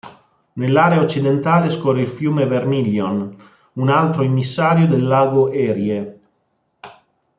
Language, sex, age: Italian, male, 40-49